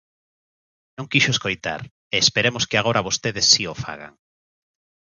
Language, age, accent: Galician, 40-49, Oriental (común en zona oriental)